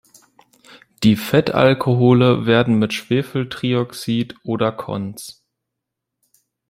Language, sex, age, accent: German, male, 19-29, Deutschland Deutsch